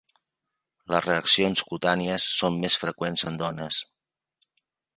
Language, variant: Catalan, Central